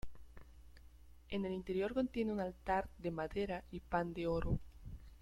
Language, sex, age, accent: Spanish, female, under 19, Andino-Pacífico: Colombia, Perú, Ecuador, oeste de Bolivia y Venezuela andina